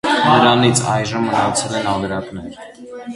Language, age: Armenian, 30-39